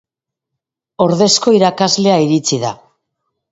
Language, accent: Basque, Mendebalekoa (Araba, Bizkaia, Gipuzkoako mendebaleko herri batzuk)